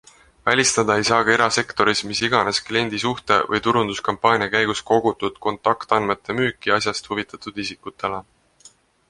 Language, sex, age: Estonian, male, 19-29